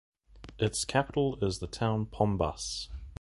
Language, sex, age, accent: English, male, 19-29, New Zealand English